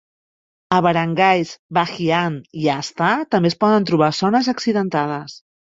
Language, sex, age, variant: Catalan, female, 40-49, Central